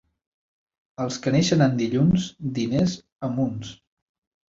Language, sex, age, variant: Catalan, male, 19-29, Central